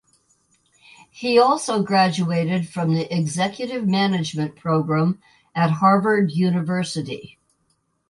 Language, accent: English, United States English